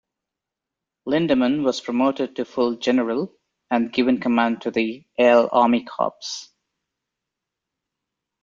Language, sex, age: English, male, 30-39